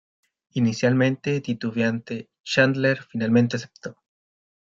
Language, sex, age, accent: Spanish, male, 19-29, Chileno: Chile, Cuyo